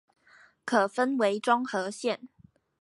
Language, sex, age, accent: Chinese, female, 19-29, 出生地：臺北市